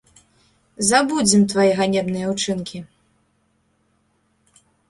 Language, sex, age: Belarusian, female, 19-29